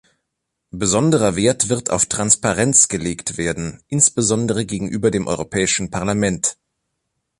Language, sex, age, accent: German, male, 19-29, Deutschland Deutsch